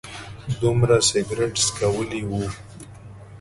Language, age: Pashto, 30-39